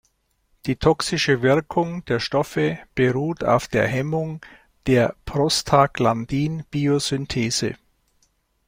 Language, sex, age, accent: German, male, 70-79, Deutschland Deutsch